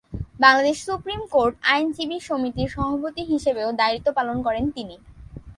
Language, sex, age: Bengali, female, 19-29